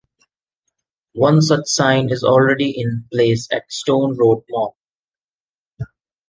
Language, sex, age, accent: English, male, 19-29, India and South Asia (India, Pakistan, Sri Lanka)